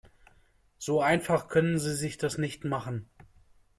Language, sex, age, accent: German, male, 19-29, Deutschland Deutsch